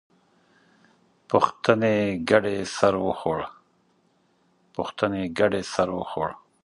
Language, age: Pashto, 50-59